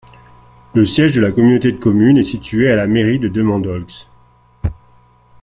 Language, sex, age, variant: French, male, 40-49, Français de métropole